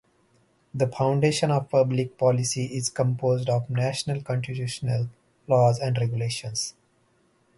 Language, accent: English, India and South Asia (India, Pakistan, Sri Lanka)